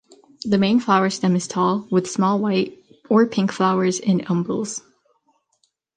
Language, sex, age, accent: English, female, under 19, United States English